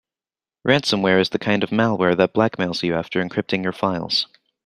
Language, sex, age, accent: English, male, under 19, United States English